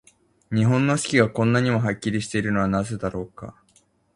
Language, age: Japanese, 19-29